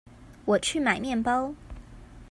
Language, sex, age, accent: Chinese, female, 19-29, 出生地：臺北市